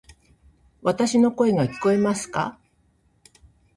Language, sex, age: Japanese, female, 60-69